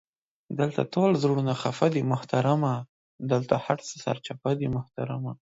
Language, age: Pashto, 19-29